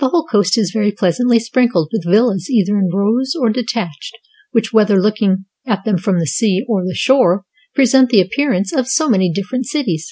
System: none